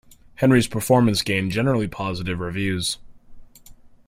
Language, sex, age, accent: English, male, under 19, United States English